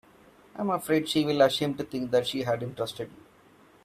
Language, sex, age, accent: English, male, 19-29, India and South Asia (India, Pakistan, Sri Lanka)